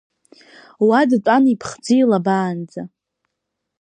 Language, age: Abkhazian, under 19